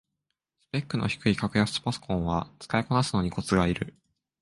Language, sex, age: Japanese, male, 19-29